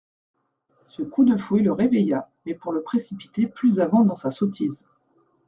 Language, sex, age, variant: French, female, 40-49, Français de métropole